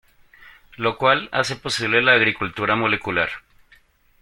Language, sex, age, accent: Spanish, male, 40-49, Andino-Pacífico: Colombia, Perú, Ecuador, oeste de Bolivia y Venezuela andina